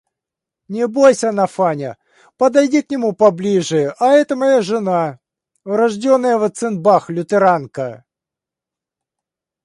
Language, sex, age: Russian, male, 50-59